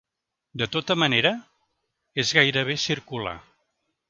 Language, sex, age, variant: Catalan, male, 50-59, Central